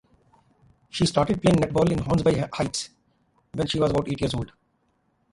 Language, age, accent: English, 60-69, India and South Asia (India, Pakistan, Sri Lanka)